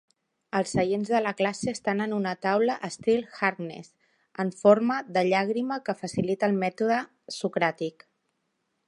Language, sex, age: Catalan, female, 40-49